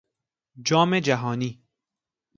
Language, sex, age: Persian, male, 19-29